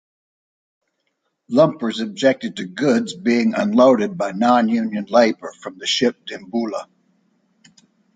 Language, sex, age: English, male, 60-69